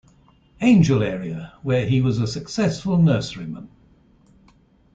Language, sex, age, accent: English, male, 60-69, England English